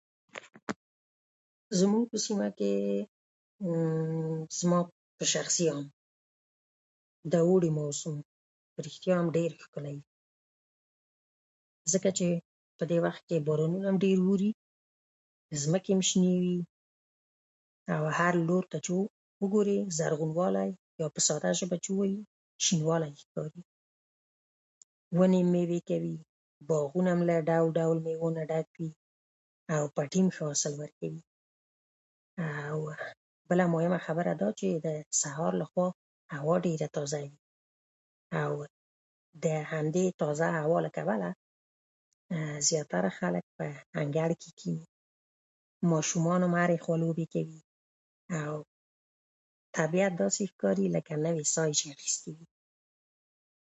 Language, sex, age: Pashto, female, 50-59